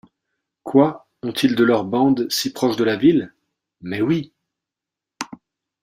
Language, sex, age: French, male, 40-49